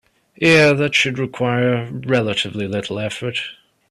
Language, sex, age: English, male, 19-29